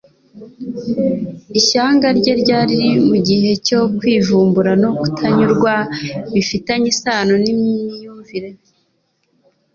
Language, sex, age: Kinyarwanda, female, under 19